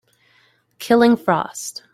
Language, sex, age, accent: English, female, 30-39, United States English